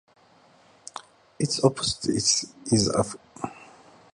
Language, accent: English, United States English